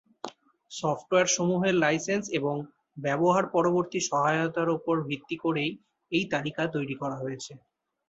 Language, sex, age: Bengali, male, 19-29